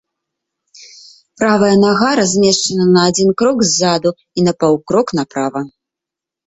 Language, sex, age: Belarusian, female, 30-39